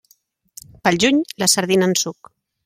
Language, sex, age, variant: Catalan, female, 30-39, Central